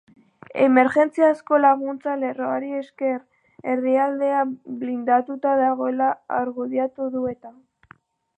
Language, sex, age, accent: Basque, female, under 19, Mendebalekoa (Araba, Bizkaia, Gipuzkoako mendebaleko herri batzuk)